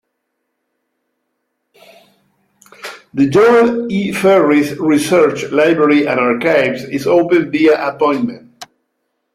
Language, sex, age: English, male, 60-69